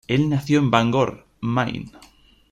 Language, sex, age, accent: Spanish, male, under 19, España: Norte peninsular (Asturias, Castilla y León, Cantabria, País Vasco, Navarra, Aragón, La Rioja, Guadalajara, Cuenca)